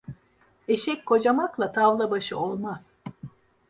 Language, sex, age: Turkish, female, 50-59